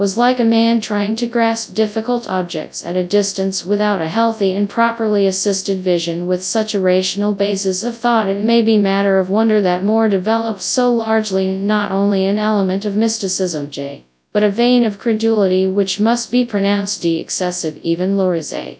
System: TTS, FastPitch